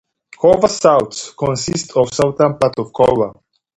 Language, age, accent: English, 19-29, England English; Nigerian